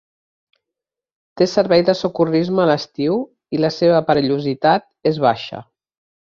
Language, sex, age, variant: Catalan, female, 50-59, Central